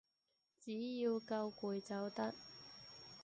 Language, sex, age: Cantonese, female, 30-39